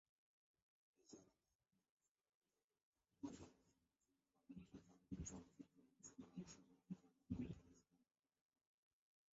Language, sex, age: Bengali, male, 19-29